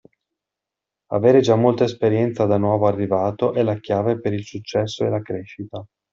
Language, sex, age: Italian, male, 40-49